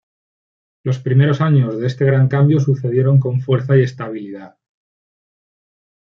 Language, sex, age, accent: Spanish, male, 40-49, España: Norte peninsular (Asturias, Castilla y León, Cantabria, País Vasco, Navarra, Aragón, La Rioja, Guadalajara, Cuenca)